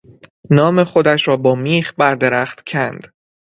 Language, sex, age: Persian, male, 19-29